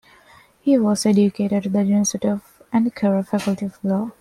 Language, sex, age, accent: English, female, 19-29, India and South Asia (India, Pakistan, Sri Lanka)